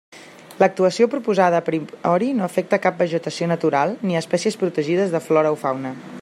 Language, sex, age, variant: Catalan, female, 30-39, Central